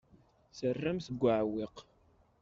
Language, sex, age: Kabyle, male, 30-39